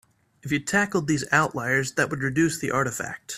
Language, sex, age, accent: English, male, 19-29, United States English